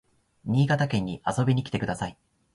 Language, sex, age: Japanese, male, 19-29